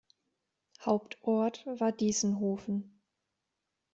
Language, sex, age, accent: German, female, 19-29, Deutschland Deutsch